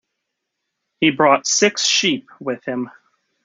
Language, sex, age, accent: English, male, 30-39, United States English